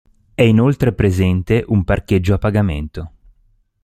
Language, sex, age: Italian, male, 40-49